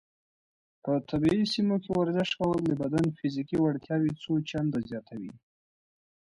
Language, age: Pashto, 19-29